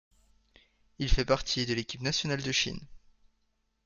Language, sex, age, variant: French, male, 19-29, Français de métropole